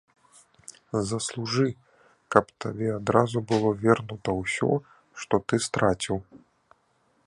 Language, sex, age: Belarusian, male, 30-39